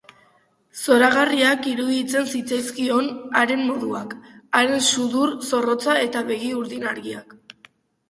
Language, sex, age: Basque, female, under 19